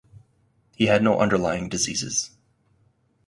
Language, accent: English, United States English